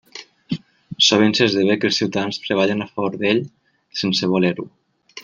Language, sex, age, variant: Catalan, male, 19-29, Nord-Occidental